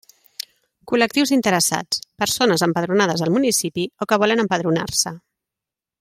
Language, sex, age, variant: Catalan, female, 30-39, Central